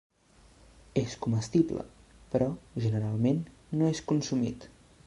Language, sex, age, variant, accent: Catalan, male, under 19, Central, central